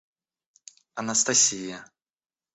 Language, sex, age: Russian, male, 19-29